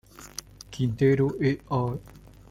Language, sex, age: Spanish, male, 19-29